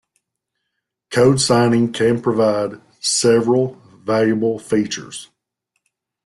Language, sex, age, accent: English, male, 40-49, United States English